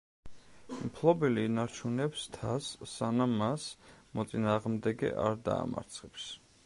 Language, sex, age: Georgian, male, 30-39